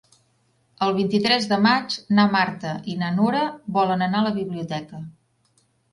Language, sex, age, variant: Catalan, female, 50-59, Central